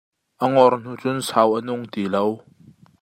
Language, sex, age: Hakha Chin, male, 30-39